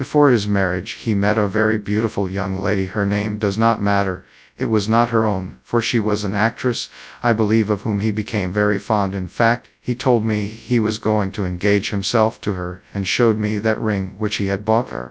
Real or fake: fake